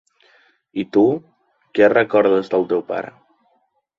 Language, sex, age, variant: Catalan, male, 19-29, Nord-Occidental